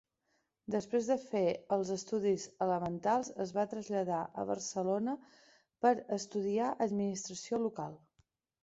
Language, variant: Catalan, Nord-Occidental